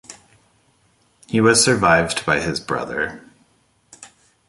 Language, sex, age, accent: English, male, 30-39, United States English